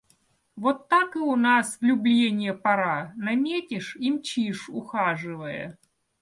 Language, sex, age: Russian, female, 40-49